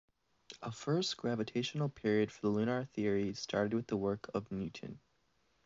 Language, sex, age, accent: English, male, 19-29, Canadian English